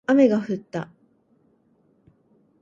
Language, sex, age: Japanese, female, 40-49